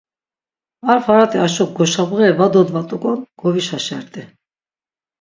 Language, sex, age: Laz, female, 60-69